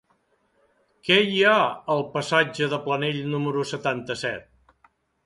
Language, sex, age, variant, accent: Catalan, male, 60-69, Central, central